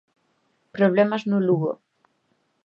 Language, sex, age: Galician, female, 30-39